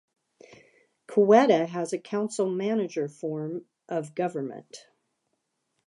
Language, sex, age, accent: English, female, 50-59, United States English